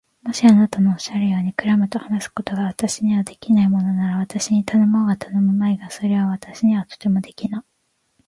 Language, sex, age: Japanese, female, 19-29